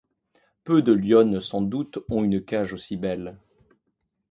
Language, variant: French, Français de métropole